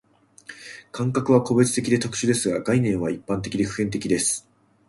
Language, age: Japanese, 30-39